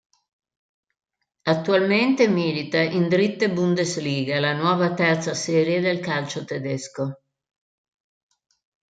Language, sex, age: Italian, female, 60-69